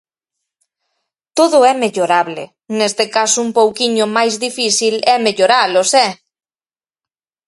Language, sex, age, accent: Galician, female, 40-49, Atlántico (seseo e gheada)